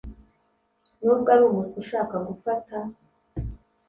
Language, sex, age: Kinyarwanda, female, 30-39